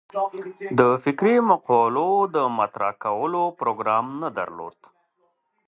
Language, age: Pashto, 30-39